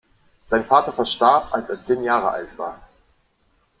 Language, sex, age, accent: German, male, 19-29, Deutschland Deutsch